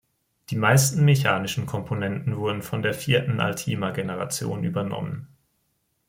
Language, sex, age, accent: German, male, 19-29, Deutschland Deutsch